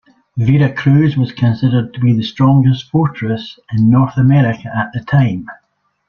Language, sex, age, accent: English, male, 50-59, Scottish English